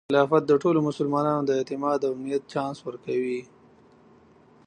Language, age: Pashto, 30-39